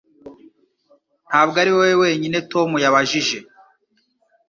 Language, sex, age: Kinyarwanda, male, 19-29